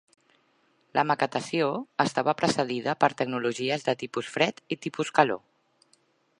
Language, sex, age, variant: Catalan, female, 40-49, Central